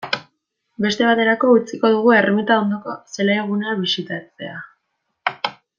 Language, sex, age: Basque, female, 19-29